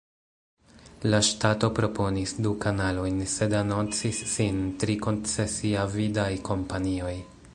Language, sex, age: Esperanto, male, 30-39